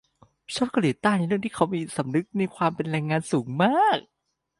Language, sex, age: Thai, male, 19-29